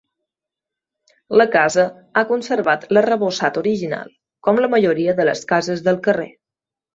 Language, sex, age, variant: Catalan, female, 30-39, Balear